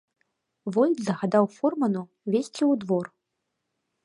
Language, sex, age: Belarusian, female, 19-29